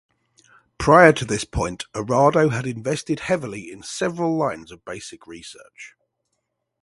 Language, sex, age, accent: English, male, 40-49, England English